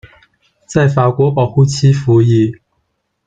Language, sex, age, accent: Chinese, male, 19-29, 出生地：福建省